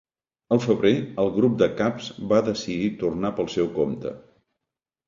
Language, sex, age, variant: Catalan, male, 60-69, Central